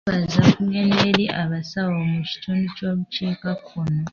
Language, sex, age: Ganda, female, 19-29